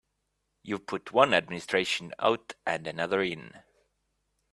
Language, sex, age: English, male, 30-39